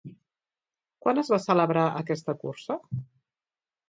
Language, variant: Catalan, Central